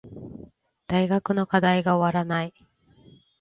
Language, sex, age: Japanese, female, 50-59